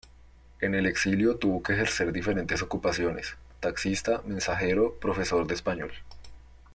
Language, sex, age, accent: Spanish, male, 19-29, Andino-Pacífico: Colombia, Perú, Ecuador, oeste de Bolivia y Venezuela andina